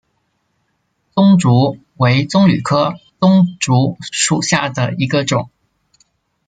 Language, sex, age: Chinese, male, 30-39